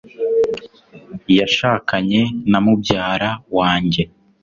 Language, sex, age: Kinyarwanda, male, 19-29